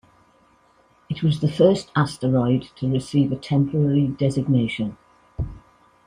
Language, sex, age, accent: English, female, 60-69, Welsh English